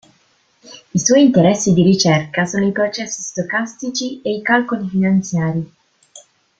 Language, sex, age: Italian, female, 19-29